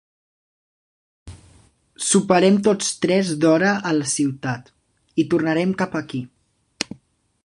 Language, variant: Catalan, Central